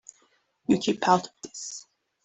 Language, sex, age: English, female, 19-29